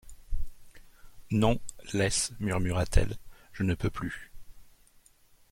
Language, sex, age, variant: French, male, 40-49, Français de métropole